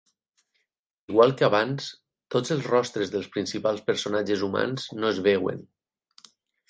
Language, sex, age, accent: Catalan, male, 30-39, valencià; valencià meridional